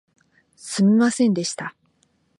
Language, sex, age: Japanese, female, 19-29